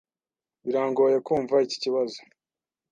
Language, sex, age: Kinyarwanda, male, 19-29